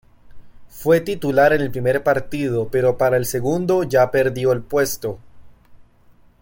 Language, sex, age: Spanish, male, 19-29